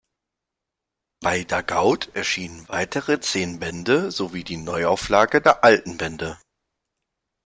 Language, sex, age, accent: German, male, 19-29, Deutschland Deutsch